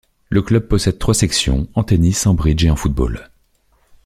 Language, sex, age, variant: French, male, 30-39, Français de métropole